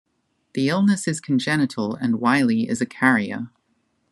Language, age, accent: English, 30-39, Australian English